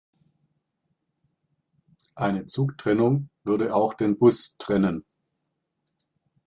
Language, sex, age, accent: German, male, 40-49, Deutschland Deutsch